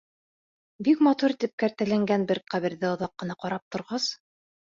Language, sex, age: Bashkir, female, 30-39